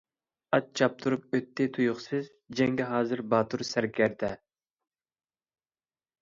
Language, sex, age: Uyghur, male, 30-39